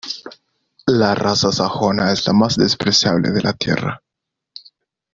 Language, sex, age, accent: Spanish, male, 19-29, América central